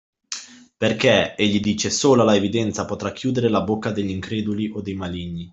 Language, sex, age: Italian, male, 19-29